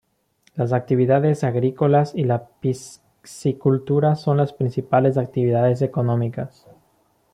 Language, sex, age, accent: Spanish, male, 19-29, Andino-Pacífico: Colombia, Perú, Ecuador, oeste de Bolivia y Venezuela andina